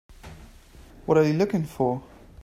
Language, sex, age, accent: English, male, 30-39, England English